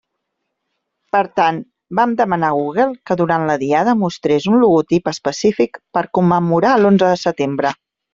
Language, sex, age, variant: Catalan, female, 40-49, Central